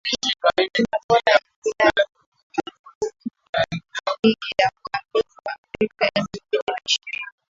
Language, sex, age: Swahili, female, 19-29